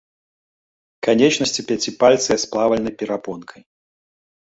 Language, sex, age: Belarusian, male, 40-49